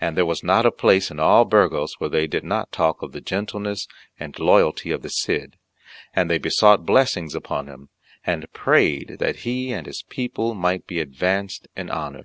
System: none